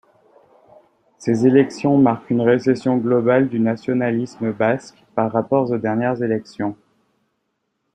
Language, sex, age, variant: French, male, 19-29, Français de métropole